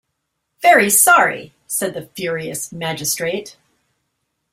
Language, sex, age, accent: English, female, 50-59, United States English